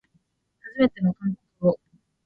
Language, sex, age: Japanese, female, under 19